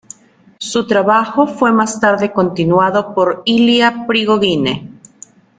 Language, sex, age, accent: Spanish, female, 30-39, México